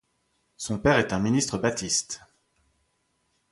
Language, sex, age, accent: French, male, 30-39, Français de Belgique